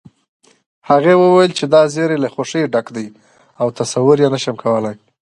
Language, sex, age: Pashto, female, 19-29